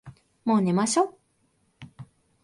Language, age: Japanese, 19-29